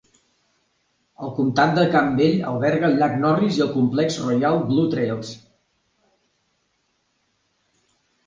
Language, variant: Catalan, Central